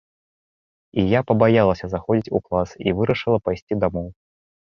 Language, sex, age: Belarusian, male, 19-29